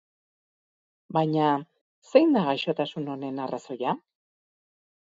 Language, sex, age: Basque, female, 40-49